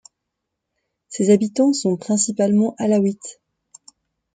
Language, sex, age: French, female, 40-49